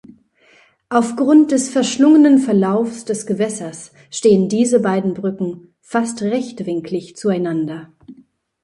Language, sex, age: German, female, 19-29